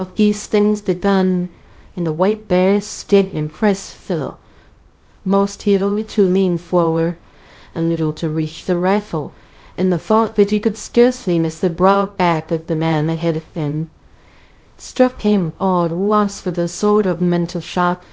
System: TTS, VITS